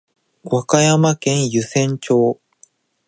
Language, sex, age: Japanese, male, 19-29